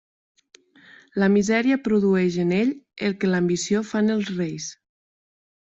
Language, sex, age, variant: Catalan, female, 30-39, Central